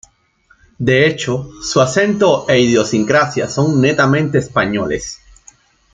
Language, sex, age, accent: Spanish, male, 19-29, Caribe: Cuba, Venezuela, Puerto Rico, República Dominicana, Panamá, Colombia caribeña, México caribeño, Costa del golfo de México